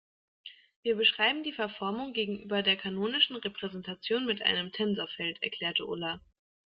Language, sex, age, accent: German, female, 19-29, Deutschland Deutsch